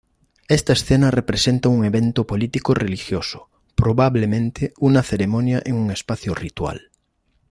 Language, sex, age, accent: Spanish, male, 50-59, España: Norte peninsular (Asturias, Castilla y León, Cantabria, País Vasco, Navarra, Aragón, La Rioja, Guadalajara, Cuenca)